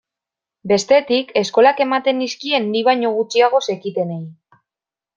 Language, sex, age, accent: Basque, female, 19-29, Mendebalekoa (Araba, Bizkaia, Gipuzkoako mendebaleko herri batzuk)